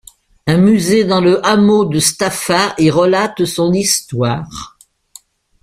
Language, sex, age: French, female, 70-79